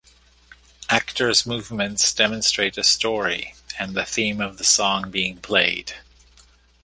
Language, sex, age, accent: English, male, 50-59, Canadian English